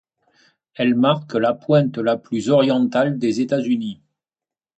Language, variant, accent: French, Français de métropole, Français du sud de la France